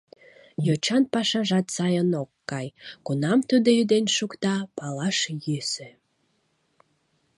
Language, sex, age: Mari, female, 19-29